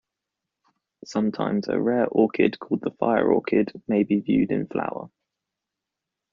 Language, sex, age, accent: English, male, 19-29, England English